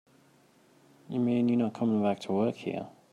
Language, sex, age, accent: English, male, 19-29, Australian English